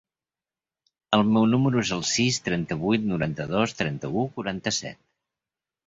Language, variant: Catalan, Central